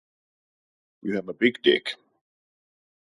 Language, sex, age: English, male, 30-39